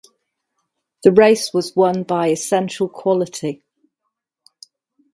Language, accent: English, England English